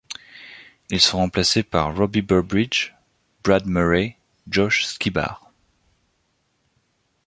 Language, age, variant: French, 30-39, Français de métropole